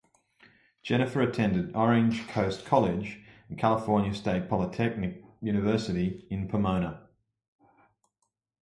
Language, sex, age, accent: English, male, 50-59, Australian English